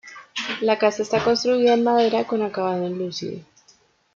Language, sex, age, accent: Spanish, female, 19-29, Andino-Pacífico: Colombia, Perú, Ecuador, oeste de Bolivia y Venezuela andina